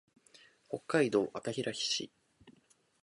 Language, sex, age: Japanese, male, 19-29